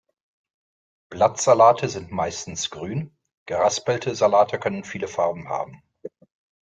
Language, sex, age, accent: German, male, 30-39, Deutschland Deutsch